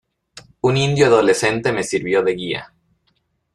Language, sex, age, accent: Spanish, male, 19-29, México